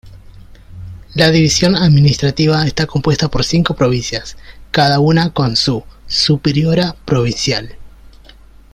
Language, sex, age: Spanish, male, 30-39